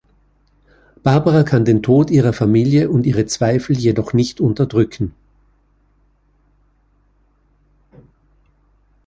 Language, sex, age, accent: German, male, 50-59, Österreichisches Deutsch